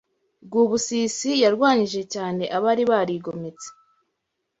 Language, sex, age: Kinyarwanda, female, 19-29